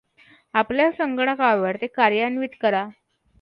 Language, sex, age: Marathi, female, under 19